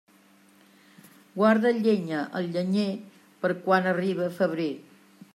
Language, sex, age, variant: Catalan, female, 70-79, Central